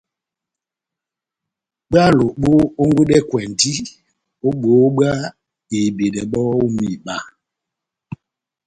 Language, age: Batanga, 70-79